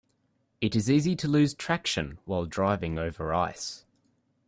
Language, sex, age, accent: English, male, 19-29, Australian English